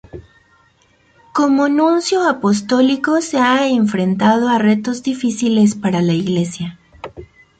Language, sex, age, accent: Spanish, female, 40-49, México